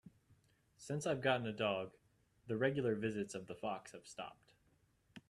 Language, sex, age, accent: English, male, 19-29, United States English